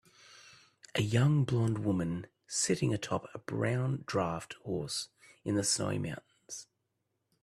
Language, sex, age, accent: English, male, 30-39, Australian English